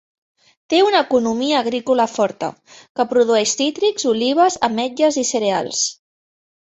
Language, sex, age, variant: Catalan, female, 19-29, Central